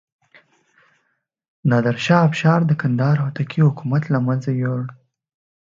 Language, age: Pashto, 19-29